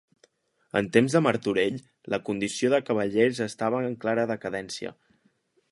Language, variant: Catalan, Central